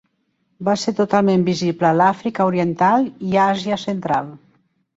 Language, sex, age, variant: Catalan, female, 50-59, Nord-Occidental